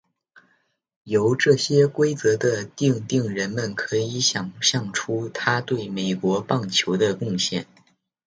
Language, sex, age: Chinese, male, under 19